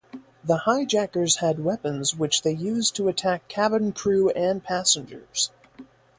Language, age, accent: English, 19-29, United States English